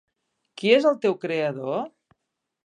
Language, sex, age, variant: Catalan, female, 50-59, Central